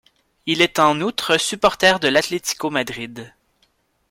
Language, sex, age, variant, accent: French, male, 19-29, Français d'Amérique du Nord, Français du Canada